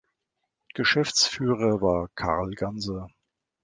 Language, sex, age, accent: German, male, 50-59, Deutschland Deutsch